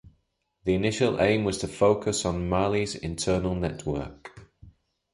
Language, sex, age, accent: English, male, 30-39, England English